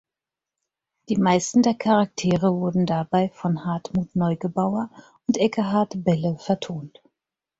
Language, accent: German, Deutschland Deutsch